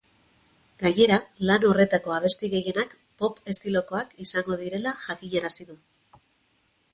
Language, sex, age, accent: Basque, female, 40-49, Mendebalekoa (Araba, Bizkaia, Gipuzkoako mendebaleko herri batzuk)